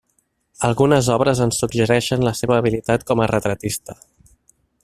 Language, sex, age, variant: Catalan, male, 30-39, Central